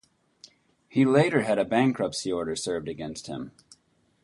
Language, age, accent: English, 30-39, United States English